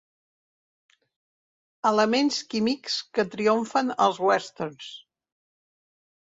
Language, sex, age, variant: Catalan, female, 60-69, Central